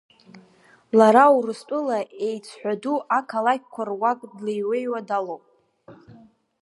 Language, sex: Abkhazian, female